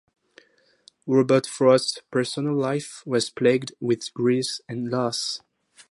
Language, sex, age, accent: English, male, 19-29, French